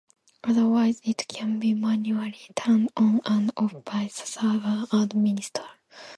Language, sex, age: English, female, 19-29